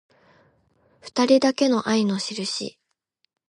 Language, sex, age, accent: Japanese, female, 19-29, 標準語